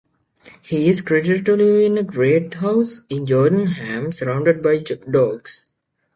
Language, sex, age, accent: English, male, 19-29, United States English